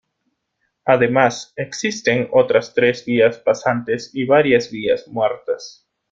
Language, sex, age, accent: Spanish, male, 19-29, Andino-Pacífico: Colombia, Perú, Ecuador, oeste de Bolivia y Venezuela andina